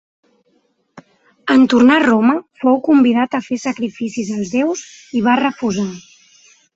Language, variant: Catalan, Central